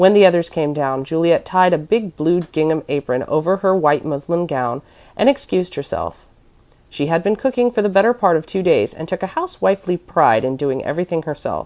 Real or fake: real